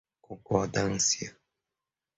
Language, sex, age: Portuguese, male, 30-39